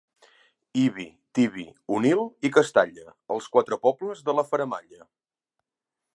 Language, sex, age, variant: Catalan, male, 40-49, Nord-Occidental